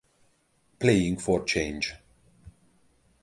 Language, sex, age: Hungarian, male, 40-49